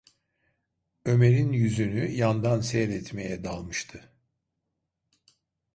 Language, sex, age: Turkish, male, 60-69